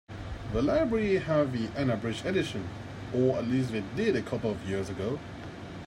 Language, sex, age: English, male, 30-39